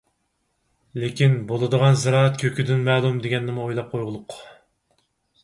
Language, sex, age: Uyghur, male, 30-39